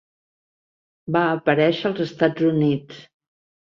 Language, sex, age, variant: Catalan, female, 60-69, Central